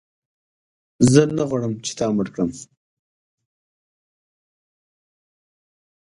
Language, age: Pashto, 40-49